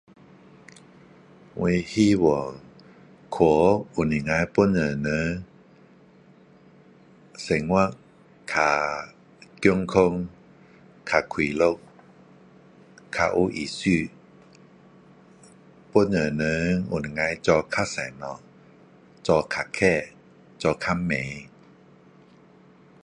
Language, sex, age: Min Dong Chinese, male, 50-59